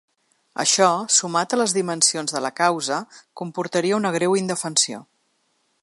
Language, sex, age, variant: Catalan, female, 40-49, Central